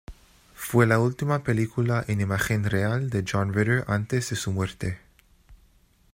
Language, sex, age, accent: Spanish, male, 19-29, España: Centro-Sur peninsular (Madrid, Toledo, Castilla-La Mancha)